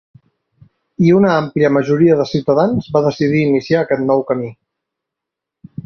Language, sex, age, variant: Catalan, male, 30-39, Central